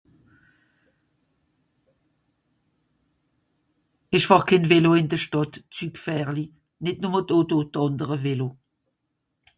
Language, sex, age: Swiss German, female, 60-69